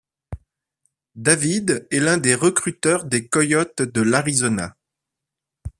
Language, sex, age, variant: French, male, 30-39, Français de métropole